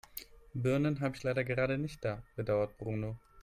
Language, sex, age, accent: German, male, 19-29, Deutschland Deutsch